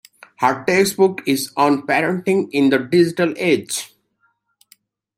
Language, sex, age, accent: English, male, 19-29, United States English